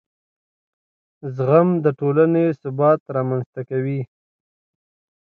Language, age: Pashto, 19-29